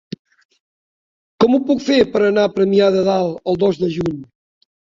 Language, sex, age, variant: Catalan, male, 60-69, Septentrional